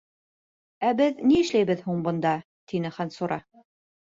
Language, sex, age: Bashkir, female, 30-39